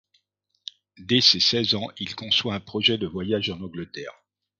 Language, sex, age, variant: French, male, 50-59, Français de métropole